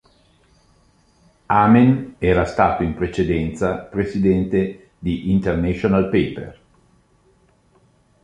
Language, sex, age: Italian, male, 60-69